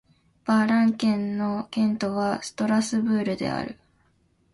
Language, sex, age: Japanese, female, 19-29